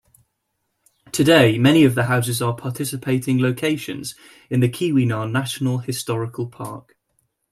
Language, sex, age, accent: English, male, 19-29, England English